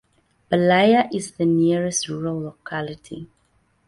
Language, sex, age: English, female, 30-39